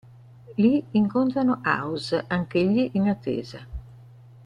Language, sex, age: Italian, female, 70-79